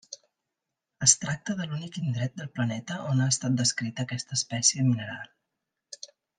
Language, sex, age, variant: Catalan, female, 40-49, Central